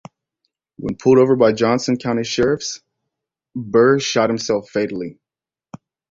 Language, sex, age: English, male, 19-29